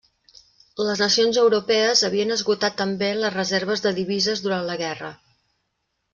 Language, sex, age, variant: Catalan, female, 50-59, Central